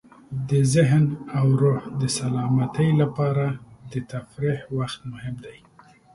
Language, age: Pashto, 40-49